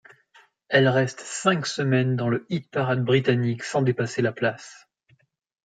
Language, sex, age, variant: French, male, 19-29, Français de métropole